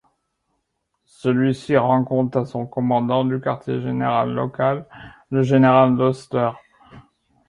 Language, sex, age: French, male, 60-69